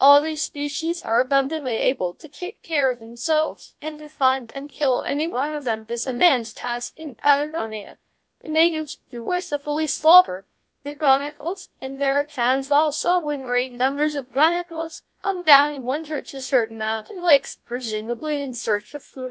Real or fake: fake